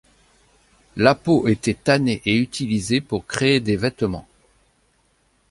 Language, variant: French, Français de métropole